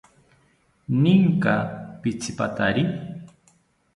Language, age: South Ucayali Ashéninka, 40-49